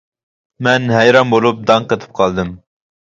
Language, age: Uyghur, 19-29